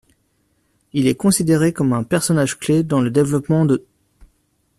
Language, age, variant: French, 19-29, Français de métropole